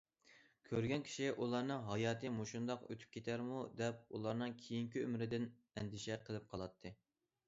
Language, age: Uyghur, 19-29